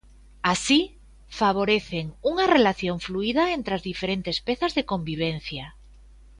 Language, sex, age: Galician, female, 40-49